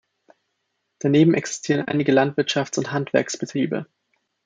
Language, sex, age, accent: German, male, 19-29, Österreichisches Deutsch